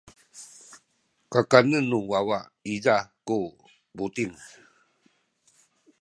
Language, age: Sakizaya, 60-69